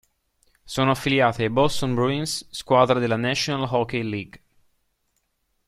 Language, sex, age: Italian, male, under 19